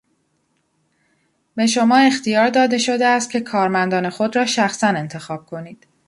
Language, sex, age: Persian, female, 19-29